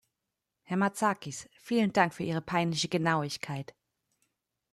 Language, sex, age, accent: German, female, 30-39, Deutschland Deutsch